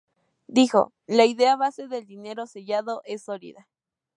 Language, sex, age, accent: Spanish, female, 19-29, México